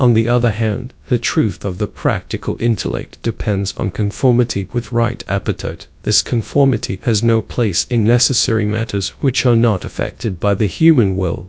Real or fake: fake